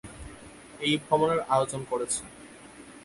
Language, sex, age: Bengali, male, 19-29